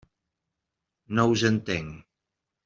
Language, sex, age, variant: Catalan, male, 60-69, Nord-Occidental